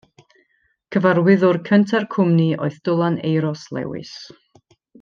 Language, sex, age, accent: Welsh, female, 30-39, Y Deyrnas Unedig Cymraeg